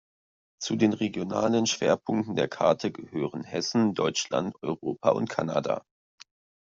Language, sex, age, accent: German, male, 19-29, Deutschland Deutsch